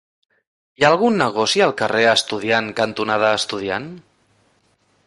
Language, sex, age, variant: Catalan, male, 19-29, Central